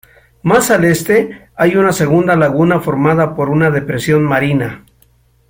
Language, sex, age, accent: Spanish, male, 70-79, México